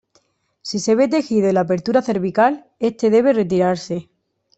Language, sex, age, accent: Spanish, female, 19-29, España: Sur peninsular (Andalucia, Extremadura, Murcia)